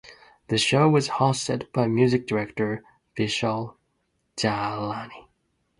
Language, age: English, 19-29